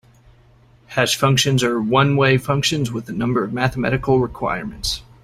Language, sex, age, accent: English, male, 19-29, United States English